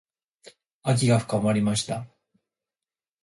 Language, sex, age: Japanese, male, 19-29